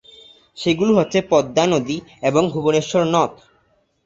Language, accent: Bengali, Bengali